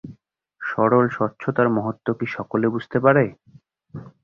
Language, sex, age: Bengali, male, 19-29